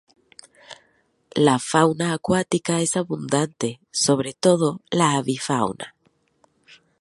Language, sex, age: Spanish, female, 30-39